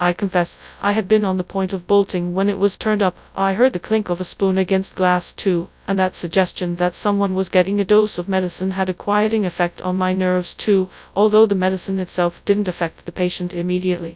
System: TTS, FastPitch